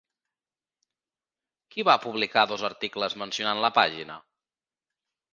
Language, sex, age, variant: Catalan, male, 19-29, Central